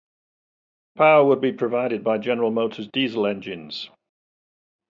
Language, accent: English, England English